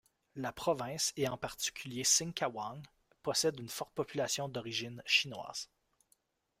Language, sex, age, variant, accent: French, male, 30-39, Français d'Amérique du Nord, Français du Canada